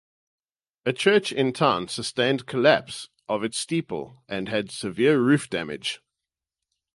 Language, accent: English, Southern African (South Africa, Zimbabwe, Namibia)